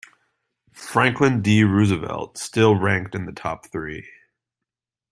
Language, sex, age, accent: English, male, 30-39, United States English